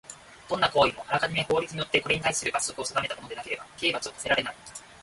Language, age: Japanese, 19-29